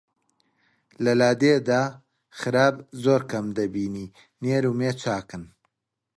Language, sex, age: Central Kurdish, male, 30-39